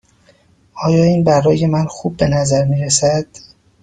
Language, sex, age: Persian, male, 30-39